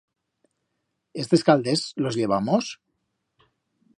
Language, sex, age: Aragonese, male, 40-49